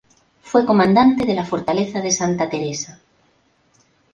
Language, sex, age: Spanish, female, 50-59